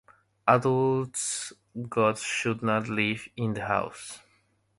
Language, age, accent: English, 19-29, United States English; India and South Asia (India, Pakistan, Sri Lanka)